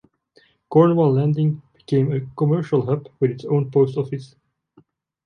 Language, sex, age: English, male, 19-29